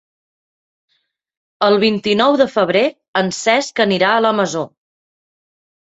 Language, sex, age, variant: Catalan, female, 40-49, Central